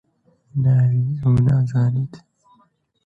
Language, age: Central Kurdish, 19-29